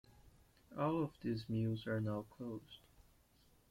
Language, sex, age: English, male, 19-29